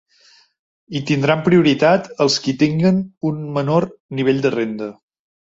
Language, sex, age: Catalan, male, 40-49